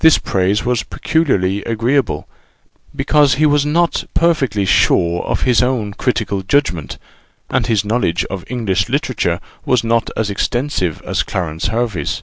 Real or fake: real